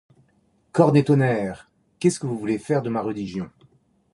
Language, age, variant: French, 50-59, Français de métropole